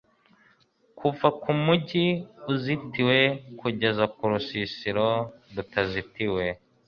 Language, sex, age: Kinyarwanda, male, 19-29